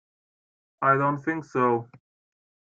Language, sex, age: English, male, 19-29